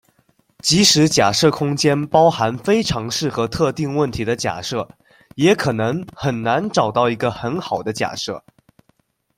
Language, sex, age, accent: Chinese, male, under 19, 出生地：江西省